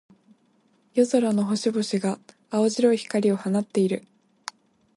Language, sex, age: Japanese, female, 19-29